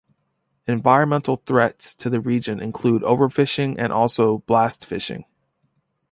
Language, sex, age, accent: English, male, 19-29, United States English